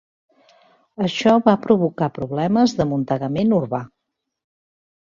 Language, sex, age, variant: Catalan, female, 40-49, Central